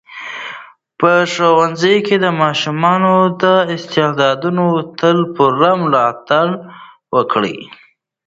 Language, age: Pashto, 19-29